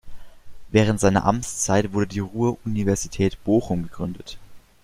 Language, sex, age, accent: German, male, under 19, Deutschland Deutsch